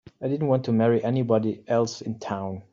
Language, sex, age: English, male, 30-39